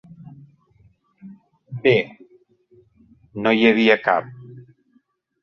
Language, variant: Catalan, Central